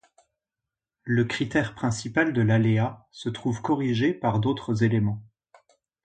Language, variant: French, Français de métropole